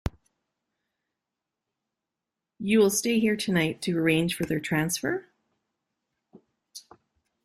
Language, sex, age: English, female, 40-49